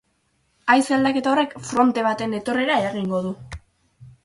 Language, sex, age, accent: Basque, female, under 19, Mendebalekoa (Araba, Bizkaia, Gipuzkoako mendebaleko herri batzuk)